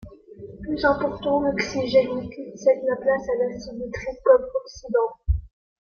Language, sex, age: French, female, 19-29